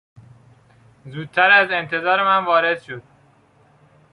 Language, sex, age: Persian, male, 19-29